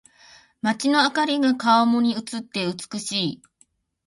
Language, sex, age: Japanese, female, 40-49